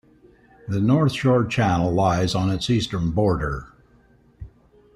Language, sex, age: English, male, 60-69